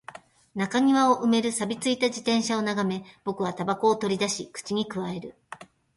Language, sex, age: Japanese, female, 50-59